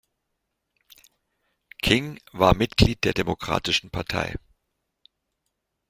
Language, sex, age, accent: German, male, 60-69, Deutschland Deutsch